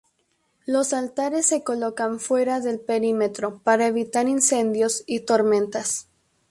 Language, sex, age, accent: Spanish, female, 19-29, México